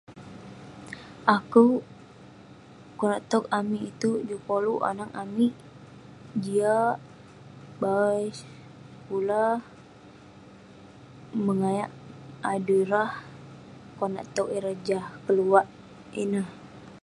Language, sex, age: Western Penan, female, under 19